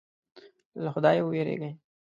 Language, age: Pashto, 19-29